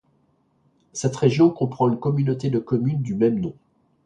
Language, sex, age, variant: French, male, 50-59, Français de métropole